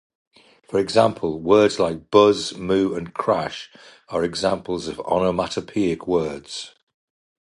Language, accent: English, England English